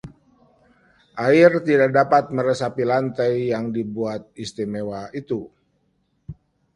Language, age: Indonesian, 50-59